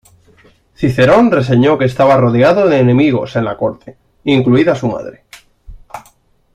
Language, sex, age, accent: Spanish, male, under 19, España: Centro-Sur peninsular (Madrid, Toledo, Castilla-La Mancha)